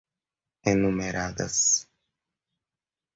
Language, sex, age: Portuguese, male, 30-39